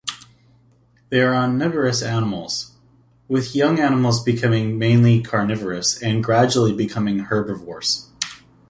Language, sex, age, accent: English, male, 30-39, Canadian English